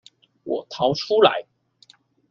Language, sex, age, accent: Chinese, male, 19-29, 出生地：新北市